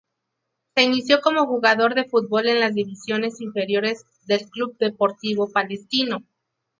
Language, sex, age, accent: Spanish, female, 30-39, México